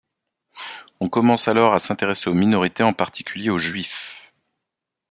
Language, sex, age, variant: French, male, 40-49, Français de métropole